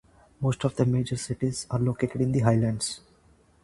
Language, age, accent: English, 19-29, India and South Asia (India, Pakistan, Sri Lanka)